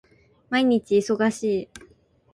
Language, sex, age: Japanese, female, 19-29